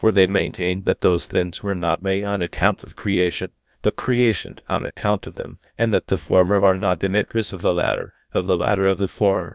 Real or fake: fake